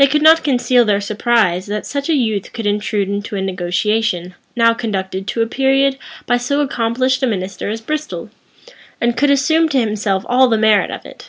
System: none